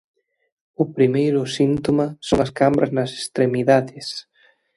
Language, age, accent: Galician, 19-29, Atlántico (seseo e gheada)